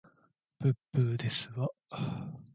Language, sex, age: Japanese, male, 19-29